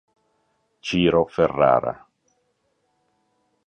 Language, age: Italian, 50-59